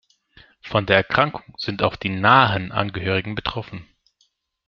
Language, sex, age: German, male, 30-39